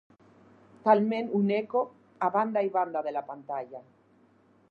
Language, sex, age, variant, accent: Catalan, female, 60-69, Nord-Occidental, nord-occidental